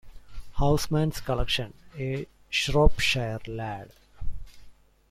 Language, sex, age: English, male, 40-49